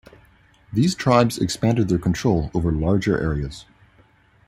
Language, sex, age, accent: English, male, 19-29, United States English